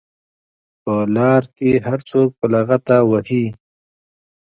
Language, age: Pashto, 30-39